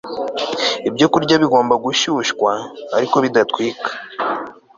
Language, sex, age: Kinyarwanda, male, 19-29